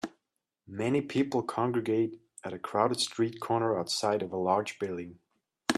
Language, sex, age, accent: English, male, 19-29, United States English